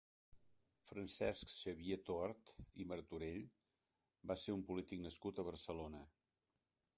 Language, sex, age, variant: Catalan, male, 60-69, Central